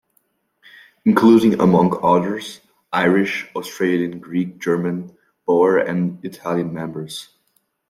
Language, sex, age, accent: English, male, 19-29, United States English